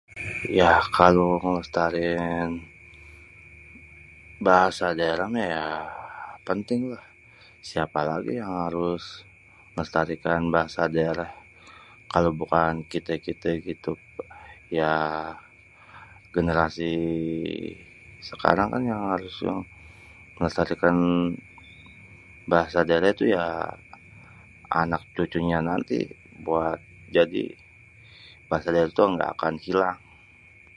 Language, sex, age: Betawi, male, 40-49